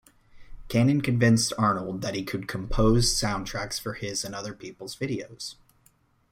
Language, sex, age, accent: English, male, 30-39, United States English